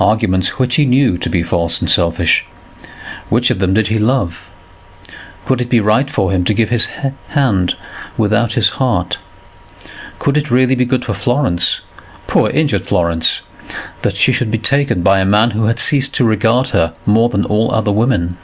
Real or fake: real